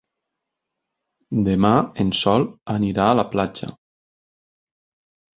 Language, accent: Catalan, valencià